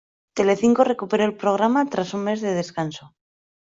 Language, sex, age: Spanish, female, 30-39